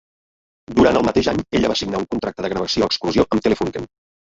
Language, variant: Catalan, Central